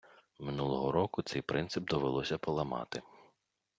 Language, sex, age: Ukrainian, male, 30-39